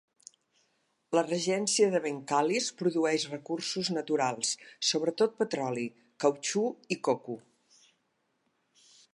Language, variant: Catalan, Central